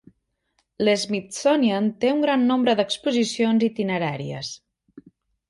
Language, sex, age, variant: Catalan, female, 30-39, Central